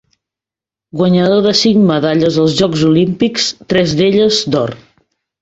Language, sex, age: Catalan, female, 40-49